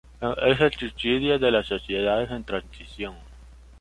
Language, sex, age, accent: Spanish, male, under 19, Andino-Pacífico: Colombia, Perú, Ecuador, oeste de Bolivia y Venezuela andina